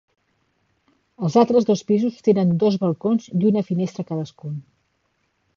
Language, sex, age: Catalan, female, 50-59